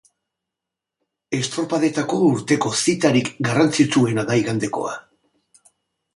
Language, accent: Basque, Mendebalekoa (Araba, Bizkaia, Gipuzkoako mendebaleko herri batzuk)